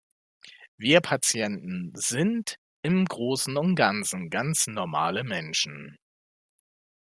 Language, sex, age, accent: German, male, 30-39, Deutschland Deutsch